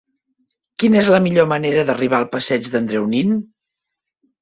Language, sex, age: Catalan, female, 50-59